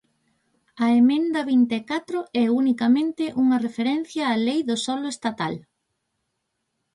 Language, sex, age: Galician, female, 19-29